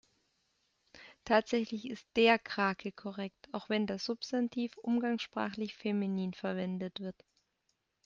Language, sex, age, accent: German, female, 19-29, Deutschland Deutsch